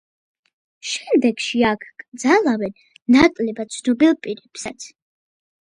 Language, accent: Georgian, ჩვეულებრივი